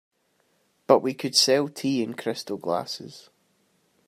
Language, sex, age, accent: English, male, 30-39, Scottish English